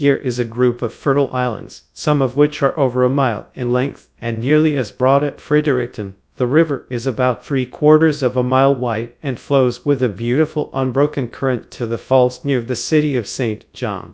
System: TTS, GradTTS